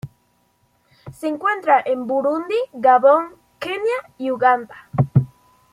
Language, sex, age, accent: Spanish, male, 19-29, Andino-Pacífico: Colombia, Perú, Ecuador, oeste de Bolivia y Venezuela andina